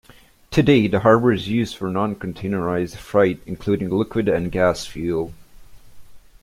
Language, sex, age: English, male, under 19